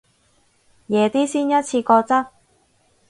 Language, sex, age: Cantonese, female, 19-29